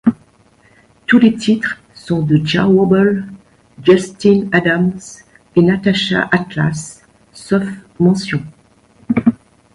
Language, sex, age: French, female, 60-69